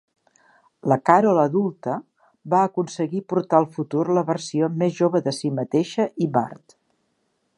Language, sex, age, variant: Catalan, female, 60-69, Septentrional